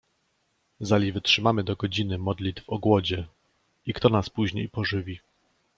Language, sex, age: Polish, male, 40-49